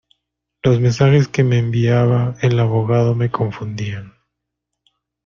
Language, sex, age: Spanish, male, 19-29